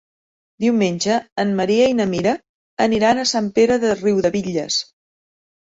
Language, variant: Catalan, Central